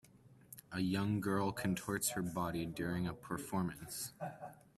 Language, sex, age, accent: English, male, 19-29, Canadian English